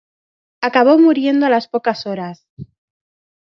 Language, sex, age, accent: Spanish, female, 40-49, España: Centro-Sur peninsular (Madrid, Toledo, Castilla-La Mancha)